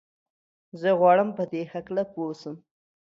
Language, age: Pashto, 19-29